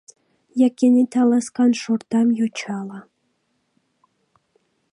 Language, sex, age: Mari, female, 19-29